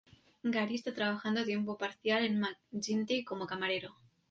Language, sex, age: Spanish, female, 19-29